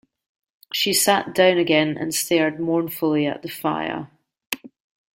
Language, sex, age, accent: English, female, 40-49, Scottish English